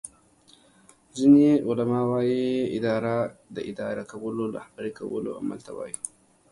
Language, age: Pashto, 19-29